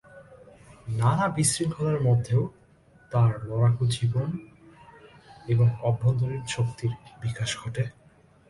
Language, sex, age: Bengali, male, 19-29